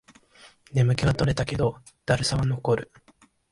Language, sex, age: Japanese, male, 19-29